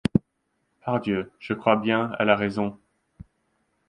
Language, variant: French, Français de métropole